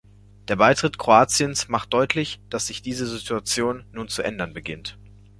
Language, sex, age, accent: German, male, 19-29, Deutschland Deutsch